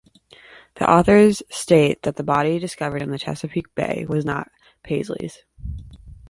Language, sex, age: English, female, 19-29